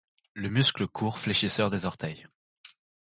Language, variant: French, Français de métropole